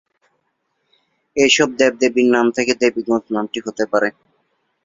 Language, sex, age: Bengali, male, 19-29